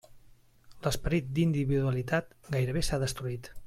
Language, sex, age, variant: Catalan, male, 40-49, Central